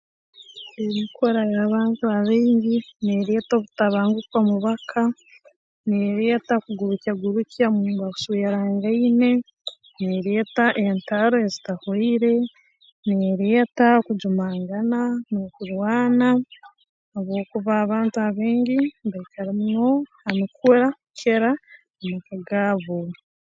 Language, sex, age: Tooro, female, 19-29